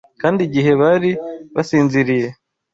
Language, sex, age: Kinyarwanda, male, 19-29